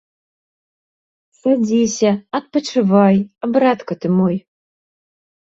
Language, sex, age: Belarusian, female, 19-29